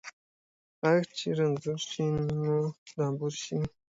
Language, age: Pashto, 19-29